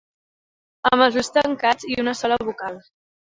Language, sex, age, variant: Catalan, female, 19-29, Central